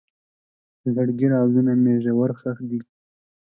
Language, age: Pashto, 19-29